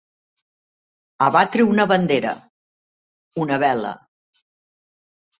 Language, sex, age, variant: Catalan, female, 60-69, Central